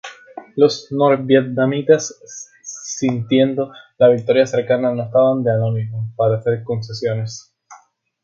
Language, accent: Spanish, Caribe: Cuba, Venezuela, Puerto Rico, República Dominicana, Panamá, Colombia caribeña, México caribeño, Costa del golfo de México